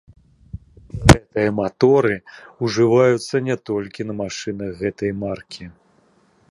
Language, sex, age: Belarusian, male, 40-49